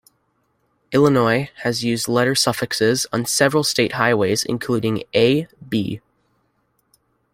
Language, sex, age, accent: English, male, under 19, United States English